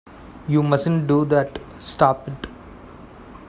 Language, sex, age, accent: English, male, 19-29, India and South Asia (India, Pakistan, Sri Lanka)